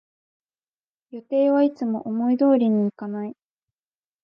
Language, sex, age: Japanese, female, 19-29